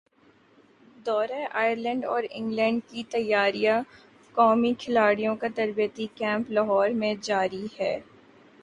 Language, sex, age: Urdu, female, 19-29